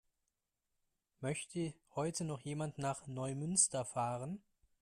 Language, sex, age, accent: German, male, 30-39, Deutschland Deutsch